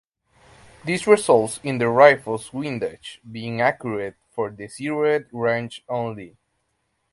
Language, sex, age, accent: English, male, 30-39, United States English